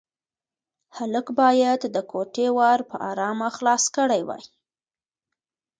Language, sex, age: Pashto, female, 19-29